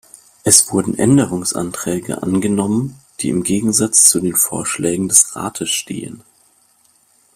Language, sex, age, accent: German, male, 19-29, Deutschland Deutsch